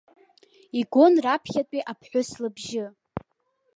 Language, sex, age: Abkhazian, female, under 19